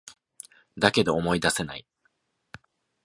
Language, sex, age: Japanese, male, 19-29